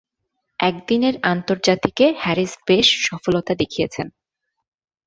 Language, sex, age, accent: Bengali, female, 19-29, প্রমিত বাংলা